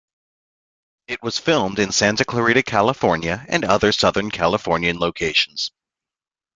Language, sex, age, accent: English, male, 30-39, United States English